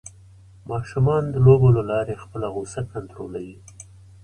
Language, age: Pashto, 60-69